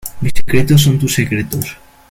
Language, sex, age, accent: Spanish, male, under 19, España: Centro-Sur peninsular (Madrid, Toledo, Castilla-La Mancha)